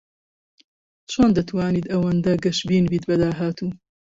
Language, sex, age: Central Kurdish, female, 50-59